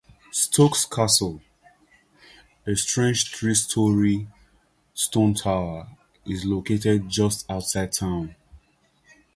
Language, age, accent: English, 19-29, Nigerian